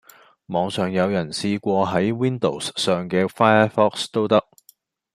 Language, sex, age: Cantonese, male, 40-49